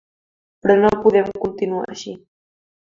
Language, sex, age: Catalan, female, under 19